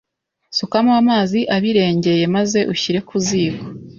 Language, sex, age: Kinyarwanda, female, 19-29